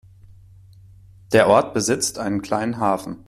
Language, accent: German, Deutschland Deutsch